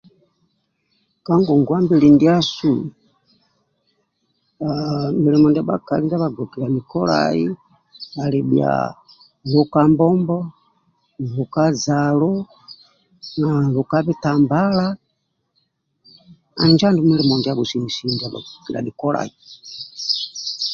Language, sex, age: Amba (Uganda), male, 60-69